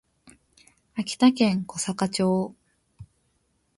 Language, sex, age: Japanese, female, 19-29